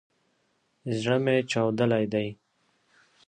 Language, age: Pashto, 19-29